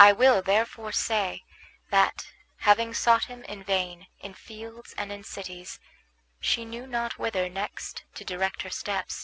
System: none